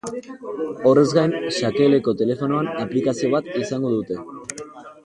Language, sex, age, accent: Basque, male, 19-29, Erdialdekoa edo Nafarra (Gipuzkoa, Nafarroa)